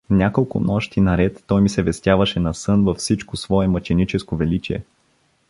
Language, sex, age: Bulgarian, male, 19-29